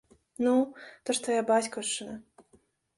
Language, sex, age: Belarusian, female, 19-29